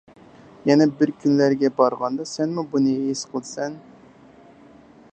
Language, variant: Uyghur, ئۇيغۇر تىلى